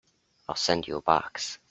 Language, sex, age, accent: English, male, under 19, United States English